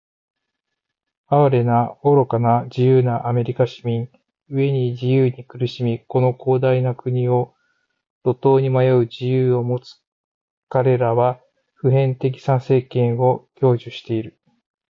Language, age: Japanese, 40-49